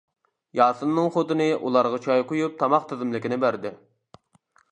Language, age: Uyghur, 30-39